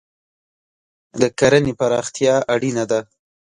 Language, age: Pashto, 19-29